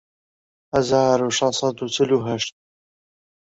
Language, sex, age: Central Kurdish, male, 30-39